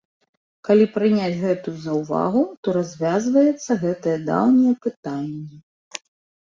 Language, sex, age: Belarusian, female, 40-49